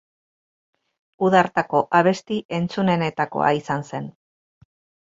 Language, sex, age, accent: Basque, female, 50-59, Mendebalekoa (Araba, Bizkaia, Gipuzkoako mendebaleko herri batzuk)